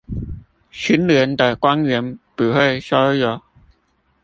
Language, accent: Chinese, 出生地：臺北市